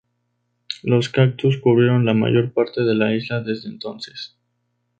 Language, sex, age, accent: Spanish, male, 19-29, México